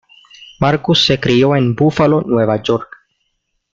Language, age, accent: Spanish, 90+, Caribe: Cuba, Venezuela, Puerto Rico, República Dominicana, Panamá, Colombia caribeña, México caribeño, Costa del golfo de México